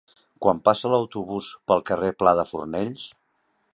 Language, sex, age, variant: Catalan, male, 50-59, Central